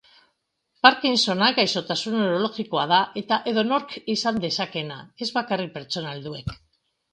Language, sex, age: Basque, female, 50-59